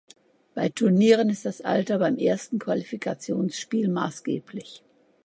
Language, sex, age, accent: German, female, 60-69, Deutschland Deutsch